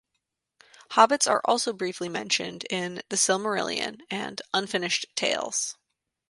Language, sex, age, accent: English, female, 19-29, United States English